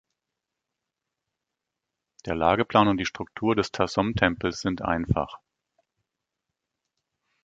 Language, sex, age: German, male, 50-59